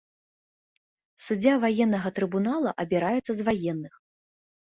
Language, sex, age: Belarusian, female, 19-29